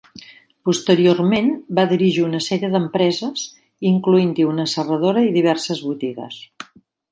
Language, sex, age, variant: Catalan, female, 60-69, Central